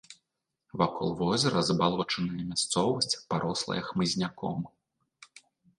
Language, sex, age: Belarusian, male, 30-39